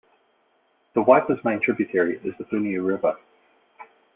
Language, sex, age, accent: English, male, 40-49, New Zealand English